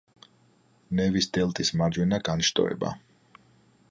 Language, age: Georgian, 40-49